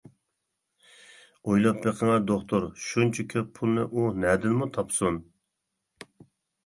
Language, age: Uyghur, 40-49